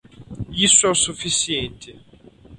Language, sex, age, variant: Portuguese, male, 19-29, Portuguese (Brasil)